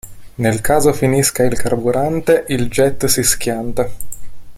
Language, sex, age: Italian, male, 30-39